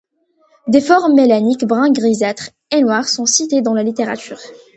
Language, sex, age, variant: French, female, under 19, Français du nord de l'Afrique